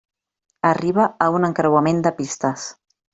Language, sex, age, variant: Catalan, female, 30-39, Central